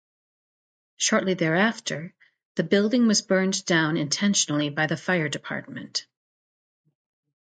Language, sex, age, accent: English, female, 40-49, United States English